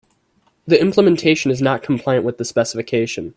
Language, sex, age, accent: English, female, under 19, United States English